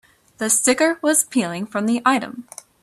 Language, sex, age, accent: English, female, 19-29, United States English